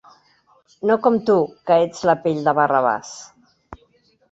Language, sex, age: Catalan, female, 50-59